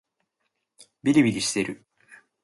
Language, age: Japanese, 19-29